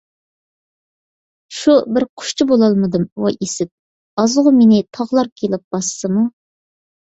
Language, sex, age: Uyghur, female, 30-39